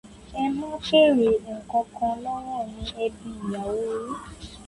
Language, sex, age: Yoruba, female, 19-29